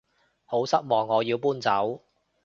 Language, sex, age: Cantonese, male, 19-29